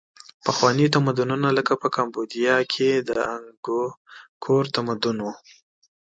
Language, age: Pashto, 19-29